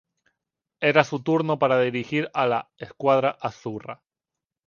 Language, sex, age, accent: Spanish, male, 19-29, España: Islas Canarias